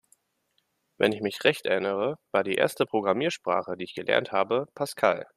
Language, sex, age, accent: German, male, 19-29, Deutschland Deutsch